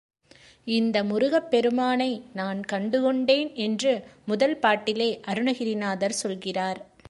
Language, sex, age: Tamil, female, 30-39